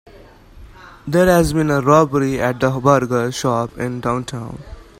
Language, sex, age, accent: English, male, 19-29, India and South Asia (India, Pakistan, Sri Lanka)